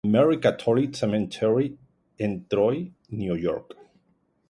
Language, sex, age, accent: Spanish, male, 40-49, España: Sur peninsular (Andalucia, Extremadura, Murcia)